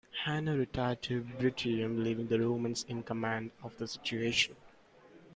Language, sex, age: English, male, 19-29